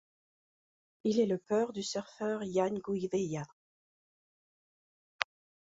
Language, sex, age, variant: French, female, 40-49, Français de métropole